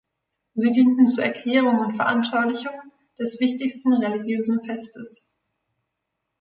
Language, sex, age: German, female, 19-29